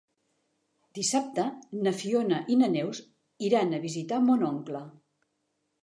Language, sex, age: Catalan, female, 60-69